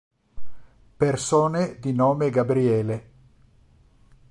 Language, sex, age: Italian, male, 50-59